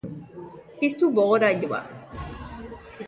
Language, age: Basque, under 19